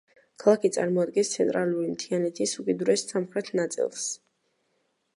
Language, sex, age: Georgian, female, under 19